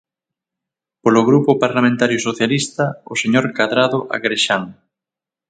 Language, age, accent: Galician, 30-39, Oriental (común en zona oriental); Normativo (estándar)